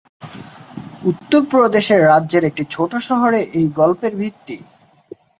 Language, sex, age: Bengali, male, 19-29